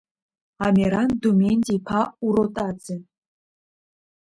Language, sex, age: Abkhazian, female, under 19